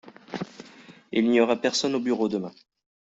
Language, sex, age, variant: French, male, 30-39, Français de métropole